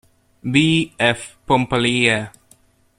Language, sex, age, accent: English, male, 19-29, Scottish English